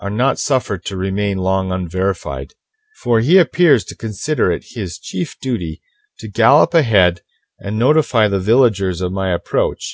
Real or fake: real